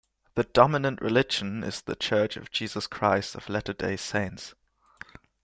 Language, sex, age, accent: English, male, 19-29, England English